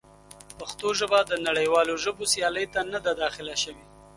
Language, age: Pashto, 19-29